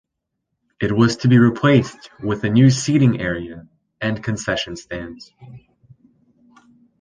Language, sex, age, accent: English, male, under 19, United States English